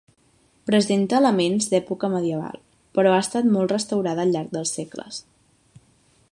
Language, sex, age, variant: Catalan, female, 19-29, Central